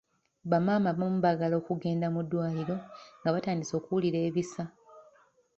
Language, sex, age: Ganda, female, 19-29